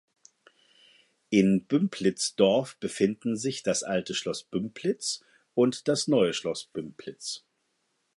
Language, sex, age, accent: German, male, 40-49, Deutschland Deutsch